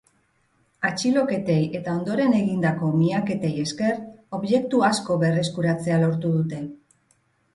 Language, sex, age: Basque, female, 40-49